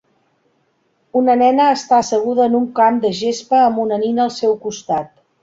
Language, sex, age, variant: Catalan, female, 50-59, Central